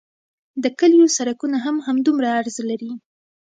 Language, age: Pashto, 19-29